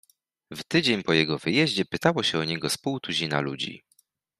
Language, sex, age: Polish, male, 19-29